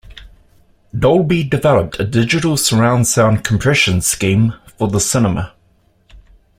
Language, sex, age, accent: English, male, 50-59, New Zealand English